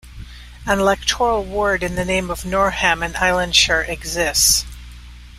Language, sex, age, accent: English, female, 60-69, United States English